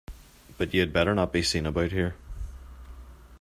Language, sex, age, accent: English, male, 30-39, Irish English